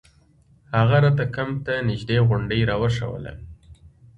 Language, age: Pashto, 19-29